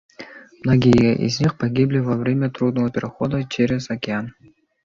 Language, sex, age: Russian, male, 19-29